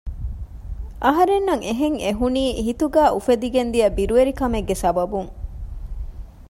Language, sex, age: Divehi, female, 30-39